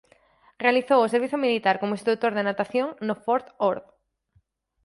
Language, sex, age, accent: Galician, female, 19-29, Atlántico (seseo e gheada)